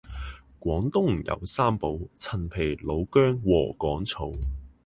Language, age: Cantonese, 19-29